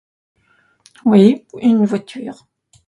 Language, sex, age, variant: French, female, 70-79, Français de métropole